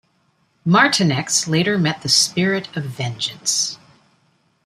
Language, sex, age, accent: English, female, 40-49, United States English